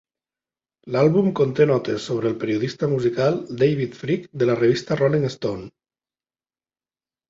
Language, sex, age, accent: Catalan, male, 40-49, Lleidatà